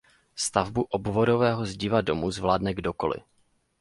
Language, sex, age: Czech, male, 19-29